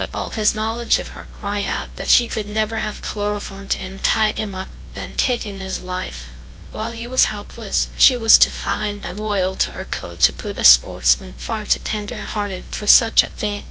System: TTS, GlowTTS